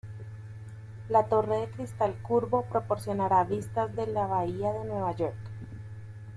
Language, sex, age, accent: Spanish, female, 30-39, Andino-Pacífico: Colombia, Perú, Ecuador, oeste de Bolivia y Venezuela andina